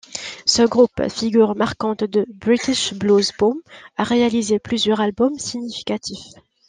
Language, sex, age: French, female, 19-29